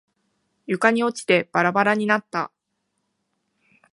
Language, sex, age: Japanese, female, 19-29